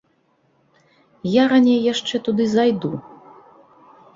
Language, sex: Belarusian, female